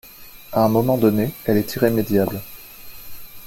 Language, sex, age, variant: French, male, 19-29, Français de métropole